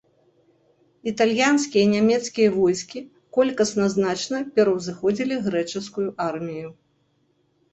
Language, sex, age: Belarusian, female, 50-59